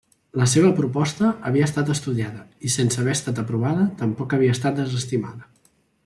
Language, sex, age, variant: Catalan, male, 19-29, Central